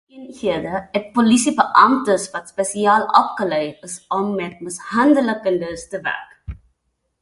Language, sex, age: Afrikaans, female, 30-39